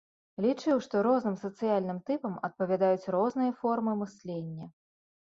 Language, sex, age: Belarusian, female, 30-39